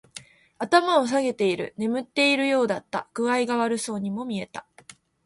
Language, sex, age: Japanese, female, 19-29